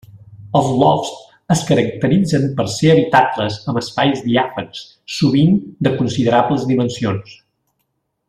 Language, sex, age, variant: Catalan, male, 50-59, Central